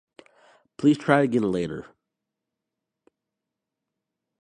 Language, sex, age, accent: English, male, under 19, United States English